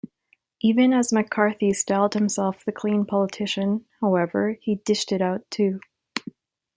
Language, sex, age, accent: English, female, 19-29, Canadian English